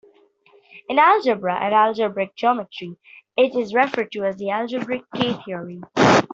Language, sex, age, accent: English, female, under 19, India and South Asia (India, Pakistan, Sri Lanka)